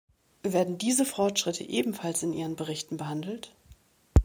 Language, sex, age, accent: German, female, 40-49, Deutschland Deutsch